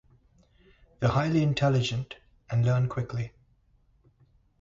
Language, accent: English, India and South Asia (India, Pakistan, Sri Lanka)